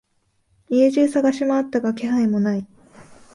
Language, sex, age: Japanese, female, 19-29